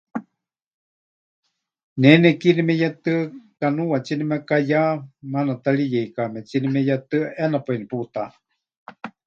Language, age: Huichol, 50-59